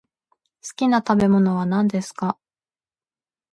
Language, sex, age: Japanese, female, 19-29